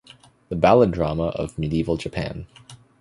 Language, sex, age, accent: English, male, 19-29, Canadian English